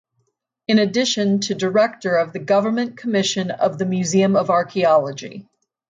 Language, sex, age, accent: English, female, 30-39, United States English